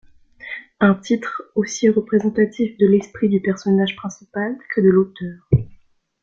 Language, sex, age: French, female, under 19